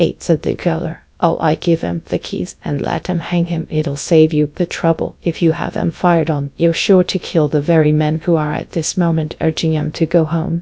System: TTS, GradTTS